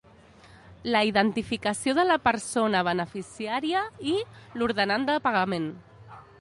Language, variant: Catalan, Central